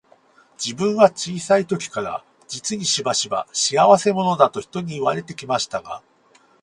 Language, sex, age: Japanese, male, 40-49